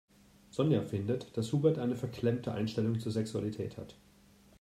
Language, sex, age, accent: German, male, 30-39, Deutschland Deutsch